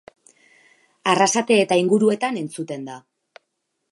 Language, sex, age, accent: Basque, female, 40-49, Erdialdekoa edo Nafarra (Gipuzkoa, Nafarroa)